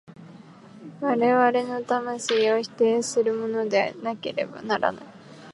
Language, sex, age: Japanese, female, 19-29